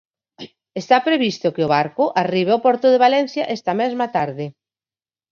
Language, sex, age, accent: Galician, female, 40-49, Normativo (estándar)